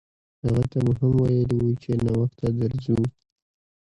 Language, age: Pashto, 19-29